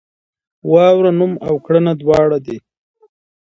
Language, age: Pashto, 30-39